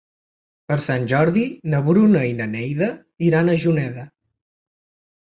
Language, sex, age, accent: Catalan, male, 19-29, central; septentrional